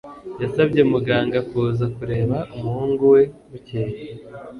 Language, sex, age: Kinyarwanda, male, 19-29